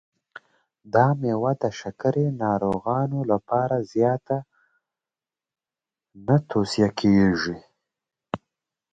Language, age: Pashto, 19-29